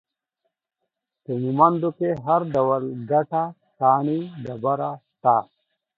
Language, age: Pashto, 40-49